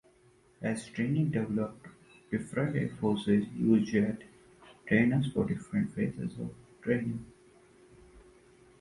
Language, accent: English, India and South Asia (India, Pakistan, Sri Lanka)